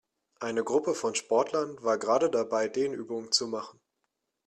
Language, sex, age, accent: German, male, 19-29, Deutschland Deutsch